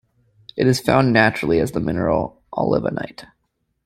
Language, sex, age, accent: English, male, 30-39, United States English